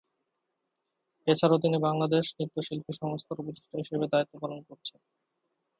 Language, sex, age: Bengali, male, 19-29